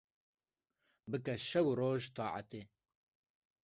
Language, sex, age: Kurdish, male, 19-29